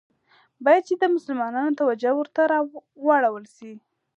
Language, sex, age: Pashto, female, 19-29